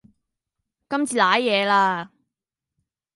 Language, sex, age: Cantonese, female, 19-29